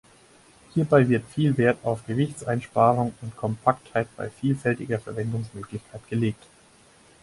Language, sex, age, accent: German, male, 19-29, Deutschland Deutsch